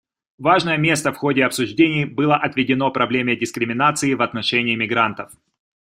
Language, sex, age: Russian, male, 30-39